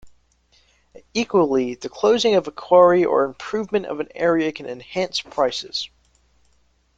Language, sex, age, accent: English, male, under 19, United States English